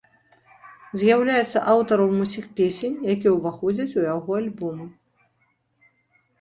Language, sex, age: Belarusian, female, 50-59